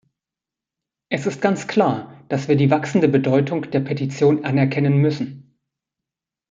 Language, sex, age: German, male, 30-39